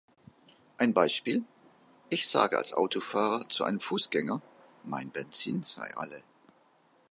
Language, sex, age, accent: German, male, 50-59, Deutschland Deutsch